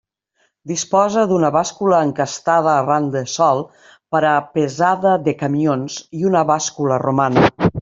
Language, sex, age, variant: Catalan, female, 50-59, Nord-Occidental